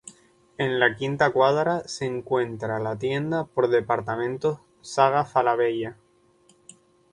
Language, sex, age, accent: Spanish, male, 19-29, España: Islas Canarias